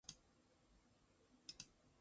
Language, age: Chinese, 19-29